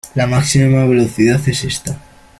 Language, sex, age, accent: Spanish, male, under 19, España: Centro-Sur peninsular (Madrid, Toledo, Castilla-La Mancha)